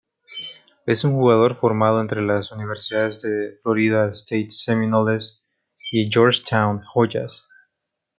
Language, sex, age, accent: Spanish, male, 19-29, América central